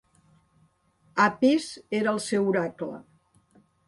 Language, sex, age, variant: Catalan, female, 60-69, Central